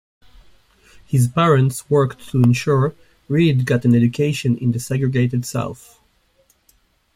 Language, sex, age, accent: English, male, 40-49, United States English